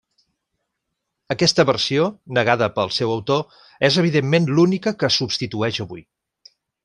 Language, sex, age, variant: Catalan, male, 40-49, Central